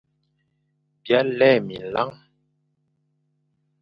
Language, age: Fang, 40-49